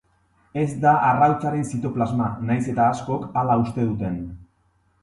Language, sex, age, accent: Basque, male, 30-39, Erdialdekoa edo Nafarra (Gipuzkoa, Nafarroa)